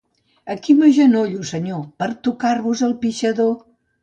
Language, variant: Catalan, Central